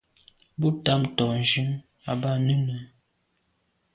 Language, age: Medumba, 30-39